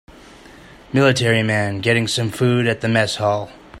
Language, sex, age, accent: English, male, 40-49, Canadian English